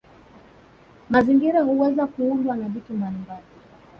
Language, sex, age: Swahili, female, 30-39